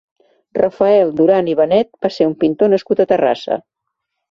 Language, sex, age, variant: Catalan, female, 70-79, Central